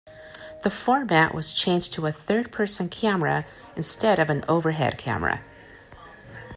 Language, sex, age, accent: English, female, 40-49, United States English